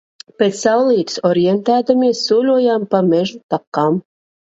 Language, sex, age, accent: Latvian, female, 40-49, Riga